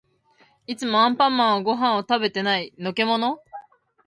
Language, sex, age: Japanese, female, 19-29